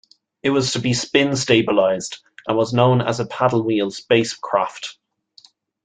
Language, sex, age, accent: English, male, 19-29, Irish English